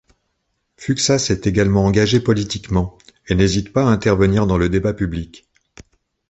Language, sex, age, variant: French, male, 50-59, Français de métropole